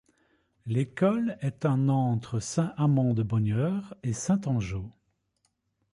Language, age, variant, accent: French, 30-39, Français d'Europe, Français de Belgique